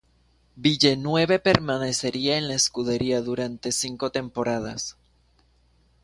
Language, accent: Spanish, Caribe: Cuba, Venezuela, Puerto Rico, República Dominicana, Panamá, Colombia caribeña, México caribeño, Costa del golfo de México